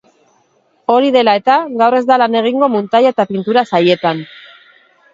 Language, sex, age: Basque, female, 40-49